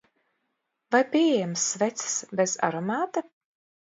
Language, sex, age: Latvian, female, 50-59